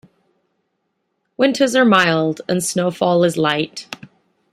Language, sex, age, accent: English, female, 30-39, England English